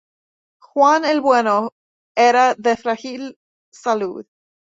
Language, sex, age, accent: Spanish, female, 19-29, México